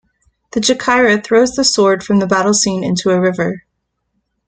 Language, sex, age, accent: English, female, 40-49, United States English